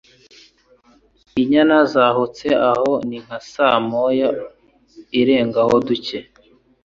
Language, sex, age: Kinyarwanda, male, 19-29